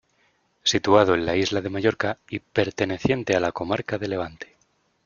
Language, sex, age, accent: Spanish, male, 19-29, España: Centro-Sur peninsular (Madrid, Toledo, Castilla-La Mancha)